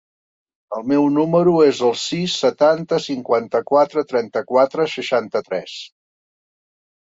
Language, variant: Catalan, Central